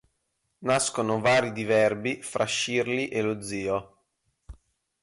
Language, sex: Italian, male